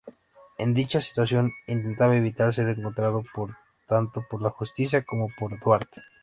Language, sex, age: Spanish, male, 19-29